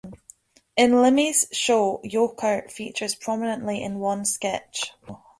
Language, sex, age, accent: English, female, 19-29, Scottish English